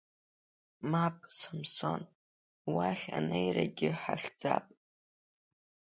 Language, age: Abkhazian, under 19